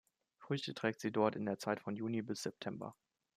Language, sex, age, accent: German, male, 19-29, Deutschland Deutsch